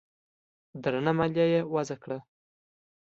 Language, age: Pashto, 19-29